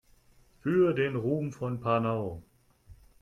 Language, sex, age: German, male, 30-39